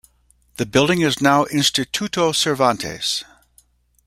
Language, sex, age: English, male, 60-69